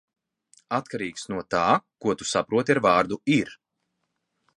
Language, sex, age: Latvian, male, 30-39